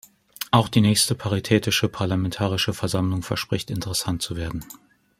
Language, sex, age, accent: German, male, 40-49, Deutschland Deutsch